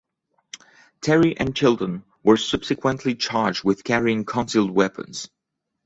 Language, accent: English, United States English